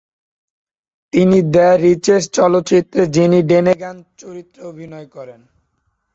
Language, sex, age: Bengali, male, 19-29